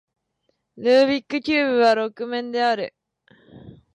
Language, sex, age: Japanese, female, 19-29